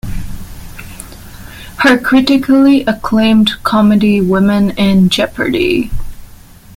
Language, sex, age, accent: English, female, 19-29, India and South Asia (India, Pakistan, Sri Lanka)